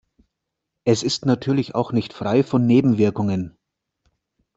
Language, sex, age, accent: German, male, 40-49, Deutschland Deutsch